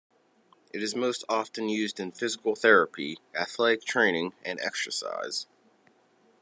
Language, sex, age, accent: English, male, 19-29, United States English